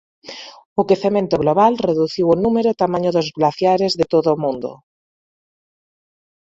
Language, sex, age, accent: Galician, female, 30-39, Normativo (estándar)